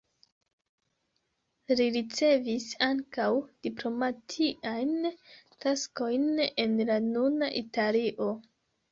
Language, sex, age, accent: Esperanto, female, 19-29, Internacia